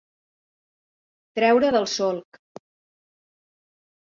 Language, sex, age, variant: Catalan, female, 50-59, Central